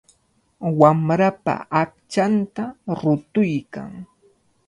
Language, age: Cajatambo North Lima Quechua, 19-29